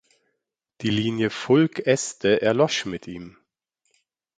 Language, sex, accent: German, male, Deutschland Deutsch